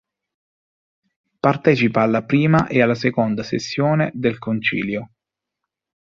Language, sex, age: Italian, male, 30-39